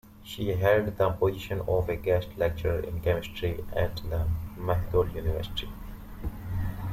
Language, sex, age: English, male, 19-29